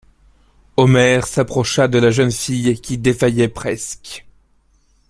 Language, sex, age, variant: French, male, 19-29, Français de métropole